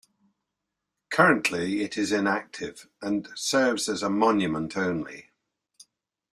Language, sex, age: English, male, 70-79